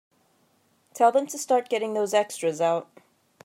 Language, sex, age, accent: English, female, 30-39, United States English